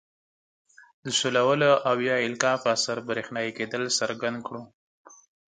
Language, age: Pashto, 30-39